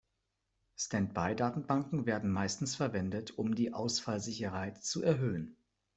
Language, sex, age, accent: German, male, 19-29, Deutschland Deutsch